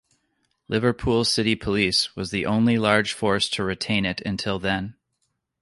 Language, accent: English, United States English